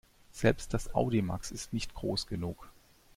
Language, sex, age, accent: German, male, 30-39, Deutschland Deutsch